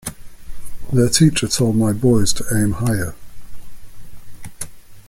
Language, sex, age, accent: English, male, 40-49, England English